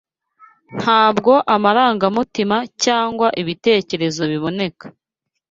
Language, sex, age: Kinyarwanda, female, 19-29